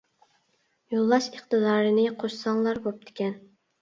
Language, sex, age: Uyghur, female, 19-29